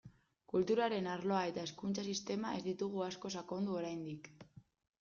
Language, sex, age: Basque, female, 19-29